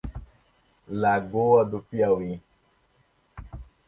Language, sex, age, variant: Portuguese, male, 30-39, Portuguese (Brasil)